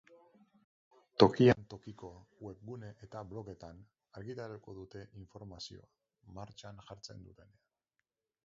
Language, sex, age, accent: Basque, male, 40-49, Mendebalekoa (Araba, Bizkaia, Gipuzkoako mendebaleko herri batzuk)